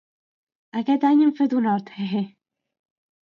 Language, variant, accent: Catalan, Central, central